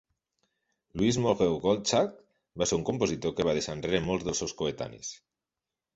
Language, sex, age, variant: Catalan, male, 40-49, Central